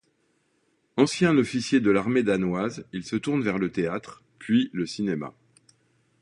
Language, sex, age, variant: French, male, 60-69, Français de métropole